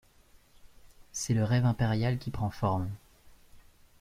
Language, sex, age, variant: French, male, 19-29, Français de métropole